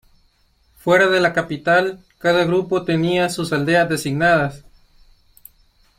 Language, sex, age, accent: Spanish, male, 19-29, América central